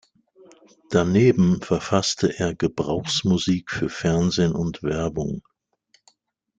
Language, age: German, 50-59